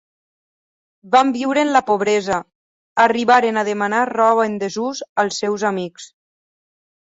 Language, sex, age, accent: Catalan, female, 30-39, valencià